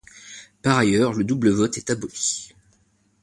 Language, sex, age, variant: French, male, 30-39, Français de métropole